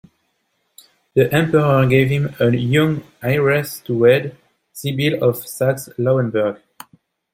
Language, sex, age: English, male, 30-39